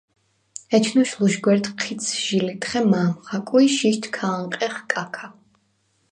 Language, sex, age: Svan, female, 19-29